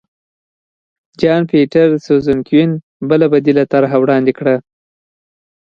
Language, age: Pashto, under 19